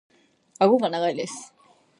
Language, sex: Japanese, female